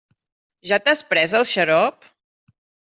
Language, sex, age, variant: Catalan, female, 40-49, Central